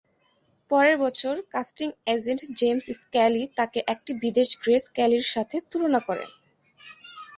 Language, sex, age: Bengali, female, 19-29